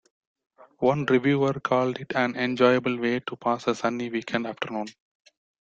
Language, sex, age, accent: English, male, 40-49, India and South Asia (India, Pakistan, Sri Lanka)